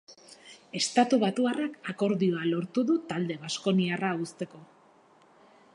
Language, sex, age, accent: Basque, female, 40-49, Erdialdekoa edo Nafarra (Gipuzkoa, Nafarroa)